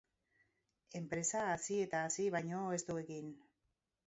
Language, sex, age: Basque, female, 50-59